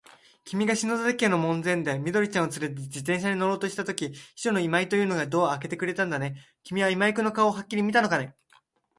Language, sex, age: Japanese, male, under 19